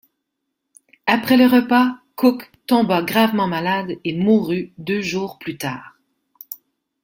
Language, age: French, 50-59